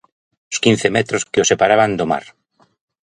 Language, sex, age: Galician, male, 40-49